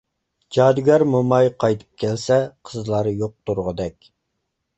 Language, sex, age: Uyghur, male, 19-29